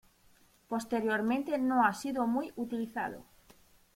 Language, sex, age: Spanish, female, 30-39